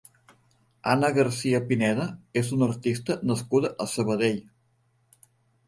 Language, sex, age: Catalan, male, 70-79